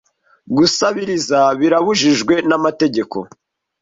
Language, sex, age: Kinyarwanda, male, 19-29